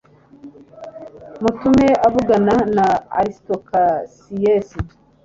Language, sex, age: Kinyarwanda, female, 40-49